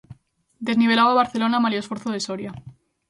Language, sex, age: Galician, female, 19-29